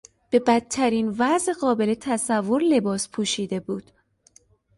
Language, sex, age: Persian, female, under 19